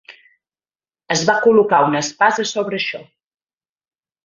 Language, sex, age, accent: Catalan, female, 30-39, Garrotxi